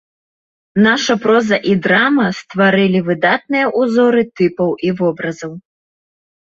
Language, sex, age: Belarusian, female, 19-29